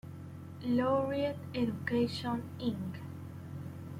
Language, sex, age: Spanish, female, 19-29